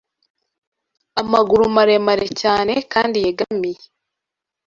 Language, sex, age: Kinyarwanda, female, 19-29